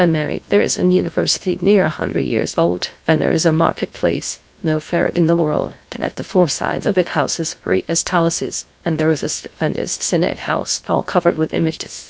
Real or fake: fake